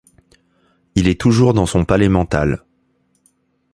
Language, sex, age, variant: French, male, 40-49, Français de métropole